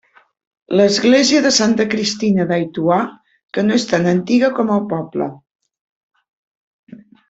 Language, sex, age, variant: Catalan, female, 50-59, Central